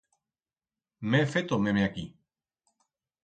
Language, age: Aragonese, 30-39